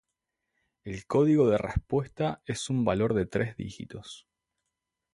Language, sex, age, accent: Spanish, male, 30-39, Rioplatense: Argentina, Uruguay, este de Bolivia, Paraguay